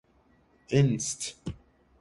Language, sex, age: English, male, 19-29